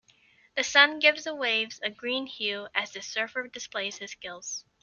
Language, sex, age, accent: English, female, 19-29, United States English